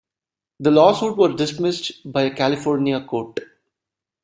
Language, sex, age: English, male, 19-29